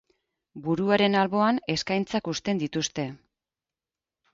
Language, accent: Basque, Mendebalekoa (Araba, Bizkaia, Gipuzkoako mendebaleko herri batzuk)